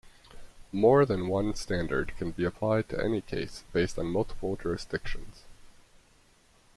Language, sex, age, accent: English, male, 19-29, United States English